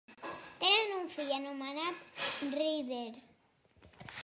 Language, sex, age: Catalan, female, under 19